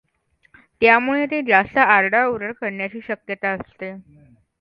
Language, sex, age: Marathi, female, under 19